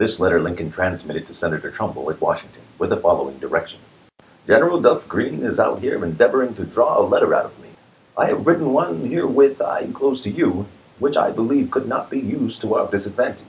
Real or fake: real